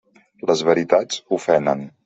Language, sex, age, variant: Catalan, male, 50-59, Central